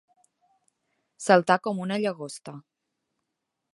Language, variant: Catalan, Central